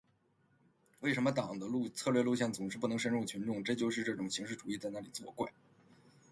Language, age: Chinese, 30-39